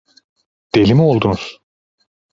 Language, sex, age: Turkish, male, 30-39